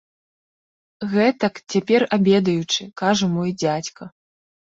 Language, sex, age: Belarusian, female, 30-39